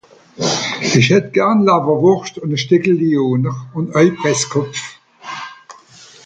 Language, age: Swiss German, 60-69